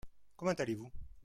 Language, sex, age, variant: French, male, 50-59, Français de métropole